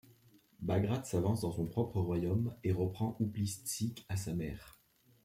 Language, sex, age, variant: French, male, 30-39, Français de métropole